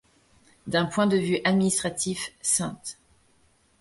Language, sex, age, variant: French, female, 30-39, Français de métropole